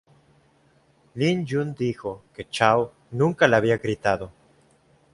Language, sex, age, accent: Spanish, male, 19-29, México